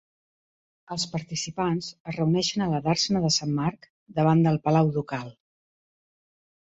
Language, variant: Catalan, Central